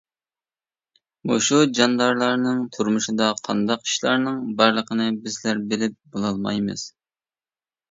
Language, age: Uyghur, 30-39